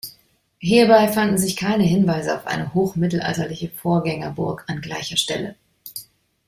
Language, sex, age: German, female, 30-39